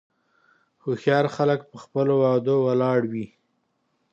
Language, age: Pashto, 40-49